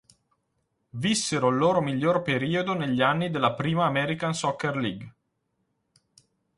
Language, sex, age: Italian, male, 30-39